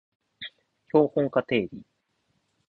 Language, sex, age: Japanese, male, 19-29